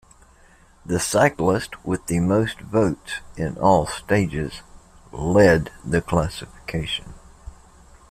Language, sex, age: English, male, 50-59